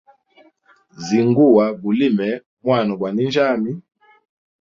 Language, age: Hemba, 40-49